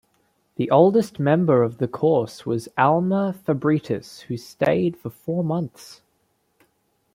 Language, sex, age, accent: English, male, under 19, Australian English